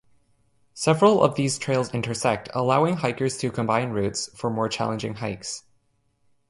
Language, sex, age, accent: English, male, under 19, Canadian English